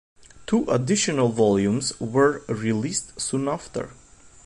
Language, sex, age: English, male, 19-29